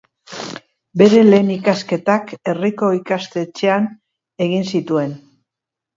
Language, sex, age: Basque, female, 60-69